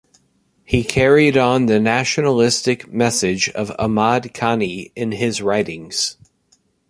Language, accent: English, United States English